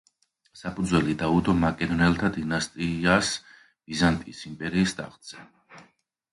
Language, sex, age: Georgian, male, 30-39